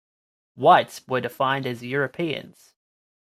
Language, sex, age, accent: English, male, 19-29, Australian English